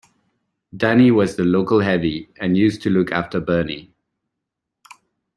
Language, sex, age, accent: English, male, 40-49, Malaysian English